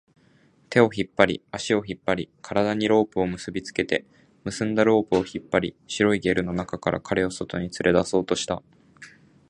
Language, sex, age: Japanese, male, 19-29